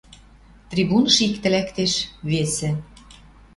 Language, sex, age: Western Mari, female, 40-49